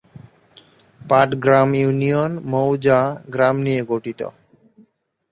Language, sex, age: Bengali, male, 30-39